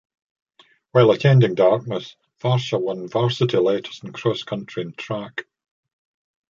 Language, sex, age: English, male, 60-69